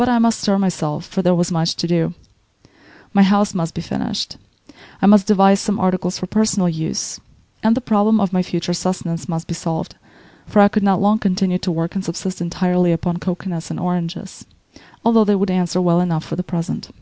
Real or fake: real